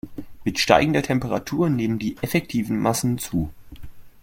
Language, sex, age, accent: German, male, under 19, Deutschland Deutsch